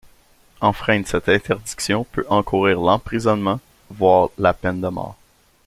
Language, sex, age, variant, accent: French, male, 30-39, Français d'Amérique du Nord, Français du Canada